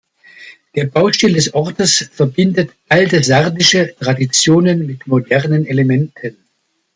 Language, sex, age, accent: German, male, 60-69, Deutschland Deutsch